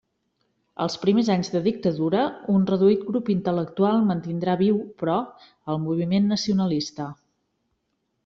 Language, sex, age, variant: Catalan, female, 40-49, Central